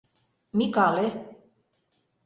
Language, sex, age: Mari, female, 50-59